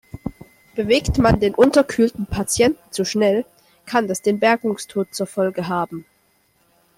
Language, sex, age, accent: German, male, under 19, Deutschland Deutsch